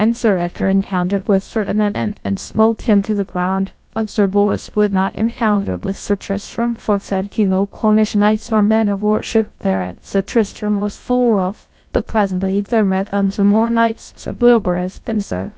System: TTS, GlowTTS